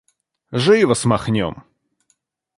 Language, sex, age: Russian, male, 30-39